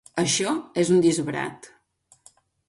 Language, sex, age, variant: Catalan, female, 40-49, Septentrional